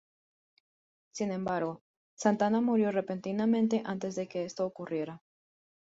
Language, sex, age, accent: Spanish, female, 19-29, Andino-Pacífico: Colombia, Perú, Ecuador, oeste de Bolivia y Venezuela andina